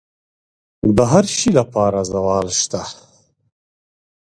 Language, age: Pashto, 30-39